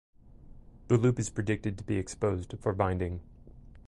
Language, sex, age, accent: English, male, 30-39, United States English